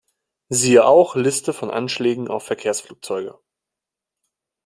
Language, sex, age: German, male, 19-29